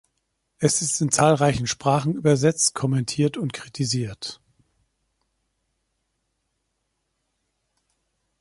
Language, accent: German, Deutschland Deutsch